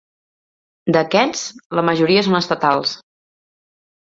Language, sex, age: Catalan, female, 30-39